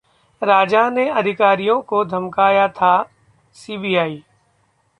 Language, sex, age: Hindi, male, 30-39